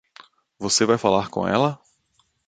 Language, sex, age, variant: Portuguese, male, 30-39, Portuguese (Brasil)